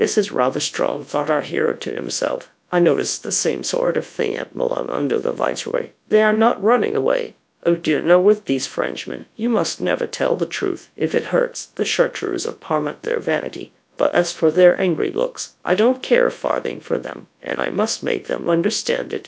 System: TTS, GradTTS